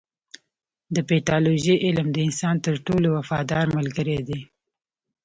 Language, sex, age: Pashto, female, 19-29